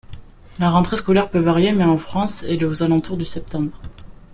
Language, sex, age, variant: French, male, 19-29, Français de métropole